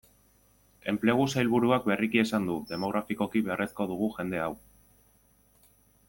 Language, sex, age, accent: Basque, male, 19-29, Erdialdekoa edo Nafarra (Gipuzkoa, Nafarroa)